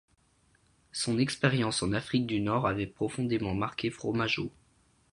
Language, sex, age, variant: French, male, under 19, Français de métropole